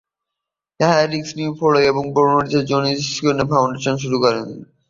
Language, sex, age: Bengali, male, 19-29